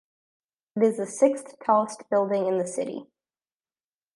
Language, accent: English, United States English